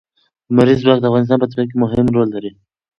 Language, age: Pashto, 19-29